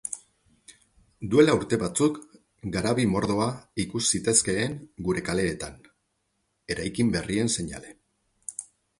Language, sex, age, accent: Basque, male, 50-59, Mendebalekoa (Araba, Bizkaia, Gipuzkoako mendebaleko herri batzuk)